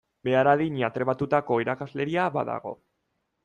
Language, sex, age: Basque, male, 30-39